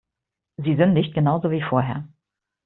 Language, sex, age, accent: German, female, 50-59, Deutschland Deutsch